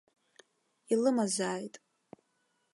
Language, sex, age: Abkhazian, female, 19-29